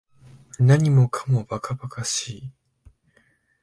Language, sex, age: Japanese, male, 19-29